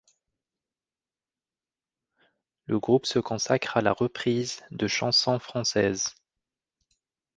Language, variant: French, Français de métropole